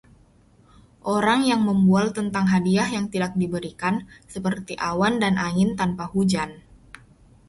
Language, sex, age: Indonesian, female, 19-29